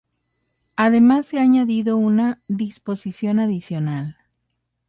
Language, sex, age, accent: Spanish, female, 30-39, México